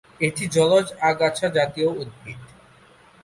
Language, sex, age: Bengali, male, 19-29